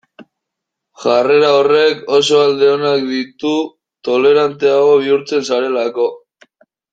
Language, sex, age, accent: Basque, male, 19-29, Mendebalekoa (Araba, Bizkaia, Gipuzkoako mendebaleko herri batzuk)